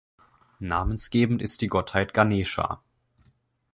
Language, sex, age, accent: German, male, 19-29, Deutschland Deutsch